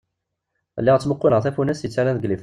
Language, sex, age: Kabyle, male, 19-29